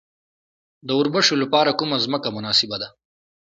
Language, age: Pashto, 19-29